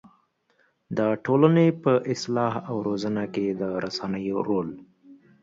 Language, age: Pashto, 19-29